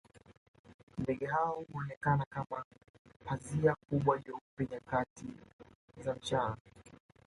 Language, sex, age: Swahili, male, 19-29